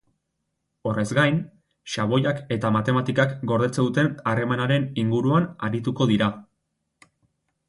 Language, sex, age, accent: Basque, male, 19-29, Erdialdekoa edo Nafarra (Gipuzkoa, Nafarroa)